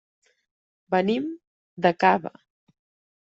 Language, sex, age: Catalan, female, 30-39